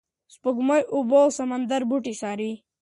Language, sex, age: Pashto, male, 19-29